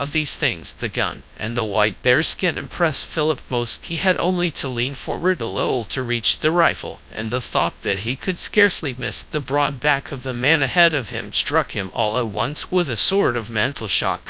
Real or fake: fake